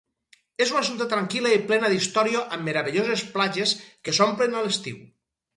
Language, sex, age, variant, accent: Catalan, male, 50-59, Valencià meridional, valencià